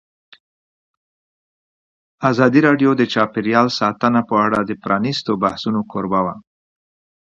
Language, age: Pashto, 50-59